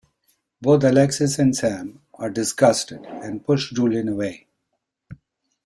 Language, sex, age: English, male, 60-69